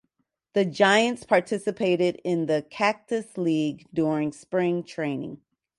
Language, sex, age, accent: English, female, 40-49, United States English